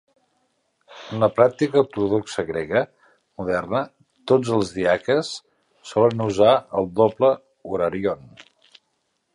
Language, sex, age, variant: Catalan, male, 50-59, Central